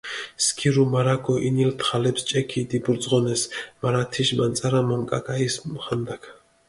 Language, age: Mingrelian, 30-39